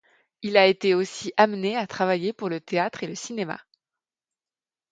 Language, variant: French, Français de métropole